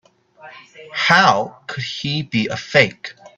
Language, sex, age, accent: English, male, under 19, United States English